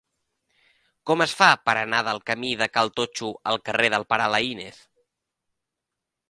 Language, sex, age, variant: Catalan, male, 19-29, Central